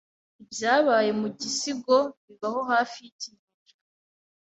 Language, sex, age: Kinyarwanda, female, 19-29